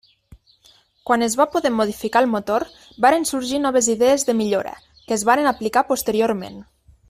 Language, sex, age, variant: Catalan, female, 19-29, Nord-Occidental